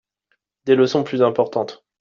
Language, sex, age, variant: French, male, 19-29, Français de métropole